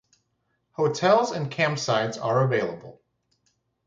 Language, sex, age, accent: English, male, 19-29, United States English